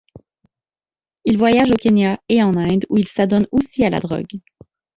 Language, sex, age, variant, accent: French, female, 30-39, Français d'Amérique du Nord, Français du Canada